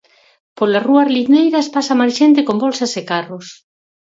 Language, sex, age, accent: Galician, female, 50-59, Central (gheada)